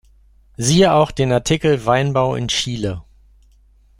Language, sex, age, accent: German, male, 40-49, Deutschland Deutsch